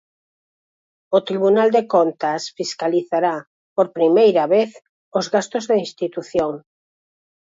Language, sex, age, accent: Galician, female, 50-59, Normativo (estándar)